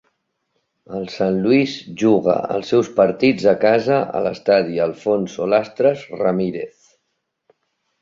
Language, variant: Catalan, Central